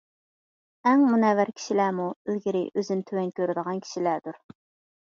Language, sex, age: Uyghur, female, 30-39